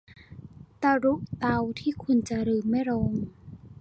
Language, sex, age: Thai, female, 19-29